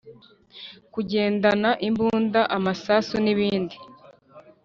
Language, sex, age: Kinyarwanda, female, 19-29